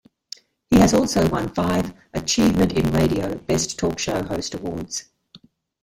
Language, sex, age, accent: English, female, 70-79, Australian English